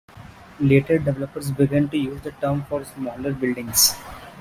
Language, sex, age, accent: English, male, 19-29, India and South Asia (India, Pakistan, Sri Lanka)